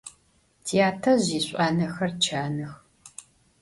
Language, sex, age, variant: Adyghe, female, 50-59, Адыгабзэ (Кирил, пстэумэ зэдыряе)